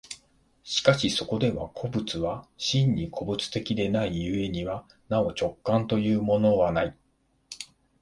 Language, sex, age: Japanese, male, 50-59